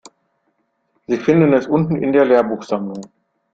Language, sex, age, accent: German, male, 50-59, Deutschland Deutsch